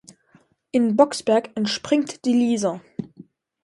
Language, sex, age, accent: German, male, under 19, Deutschland Deutsch